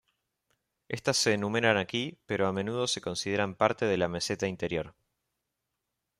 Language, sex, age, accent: Spanish, male, 30-39, Rioplatense: Argentina, Uruguay, este de Bolivia, Paraguay